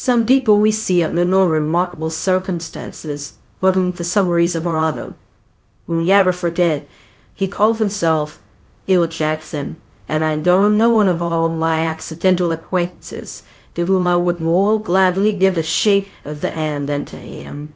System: TTS, VITS